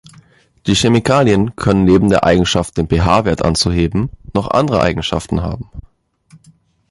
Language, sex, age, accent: German, male, 19-29, Deutschland Deutsch